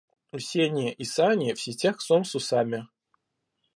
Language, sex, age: Russian, male, 19-29